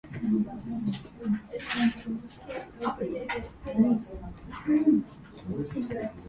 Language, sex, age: Japanese, male, under 19